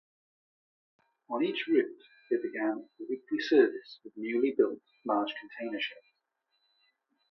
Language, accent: English, Welsh English